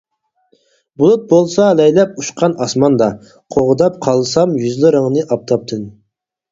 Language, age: Uyghur, 30-39